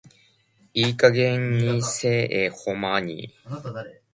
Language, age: Japanese, 19-29